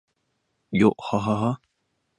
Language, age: Japanese, 19-29